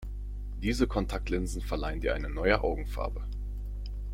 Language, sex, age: German, male, 19-29